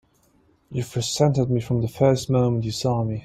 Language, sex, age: English, male, 19-29